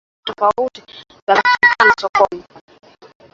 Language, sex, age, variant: Swahili, female, 19-29, Kiswahili Sanifu (EA)